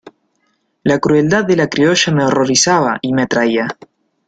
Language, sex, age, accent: Spanish, male, 19-29, Rioplatense: Argentina, Uruguay, este de Bolivia, Paraguay